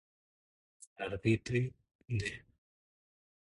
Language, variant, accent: Catalan, Nord-Occidental, nord-occidental